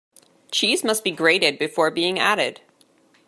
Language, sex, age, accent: English, female, 19-29, Canadian English